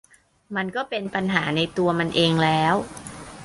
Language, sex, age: Thai, male, under 19